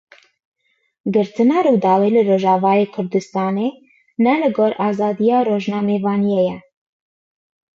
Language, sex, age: Kurdish, female, 19-29